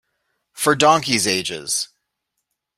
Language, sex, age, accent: English, male, 40-49, United States English